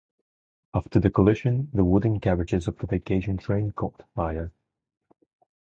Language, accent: English, England English